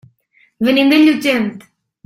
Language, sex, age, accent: Catalan, female, 19-29, valencià